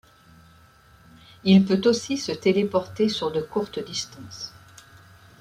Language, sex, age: French, female, 60-69